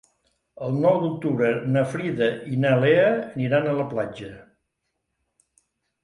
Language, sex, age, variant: Catalan, male, 60-69, Central